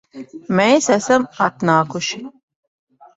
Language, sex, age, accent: Latvian, female, 40-49, Riga